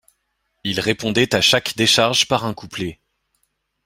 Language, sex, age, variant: French, male, 19-29, Français de métropole